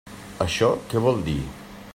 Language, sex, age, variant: Catalan, male, 40-49, Central